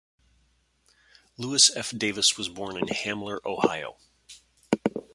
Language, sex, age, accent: English, male, 50-59, Canadian English